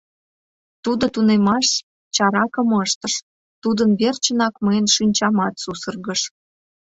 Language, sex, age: Mari, female, 19-29